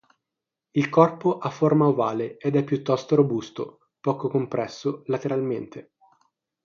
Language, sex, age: Italian, male, 19-29